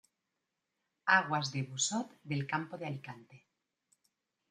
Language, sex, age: Spanish, female, 40-49